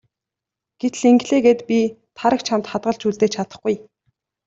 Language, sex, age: Mongolian, female, 19-29